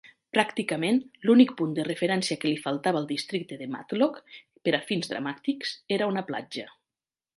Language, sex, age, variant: Catalan, female, 40-49, Nord-Occidental